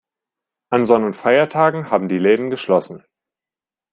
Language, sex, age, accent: German, male, 19-29, Deutschland Deutsch